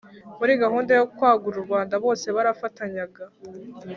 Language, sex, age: Kinyarwanda, female, under 19